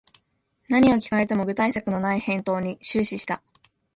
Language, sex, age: Japanese, female, 19-29